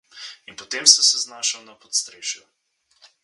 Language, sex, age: Slovenian, male, 19-29